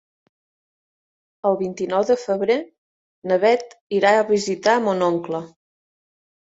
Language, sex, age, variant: Catalan, female, 30-39, Central